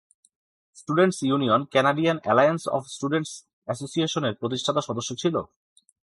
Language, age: Bengali, 30-39